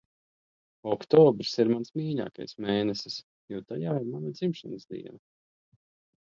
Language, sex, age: Latvian, male, 30-39